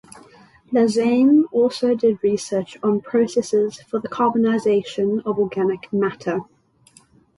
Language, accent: English, England English; Southern African (South Africa, Zimbabwe, Namibia)